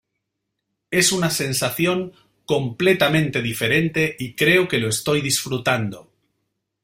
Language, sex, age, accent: Spanish, male, 40-49, España: Norte peninsular (Asturias, Castilla y León, Cantabria, País Vasco, Navarra, Aragón, La Rioja, Guadalajara, Cuenca)